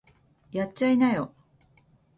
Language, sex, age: Japanese, female, 40-49